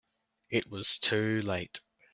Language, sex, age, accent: English, male, 19-29, Australian English